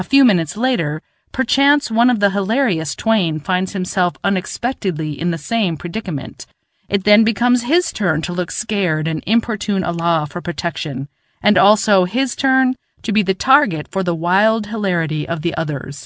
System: none